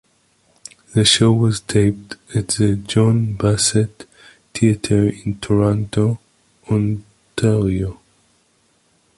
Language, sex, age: English, male, 30-39